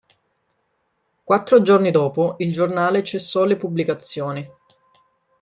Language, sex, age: Italian, female, 30-39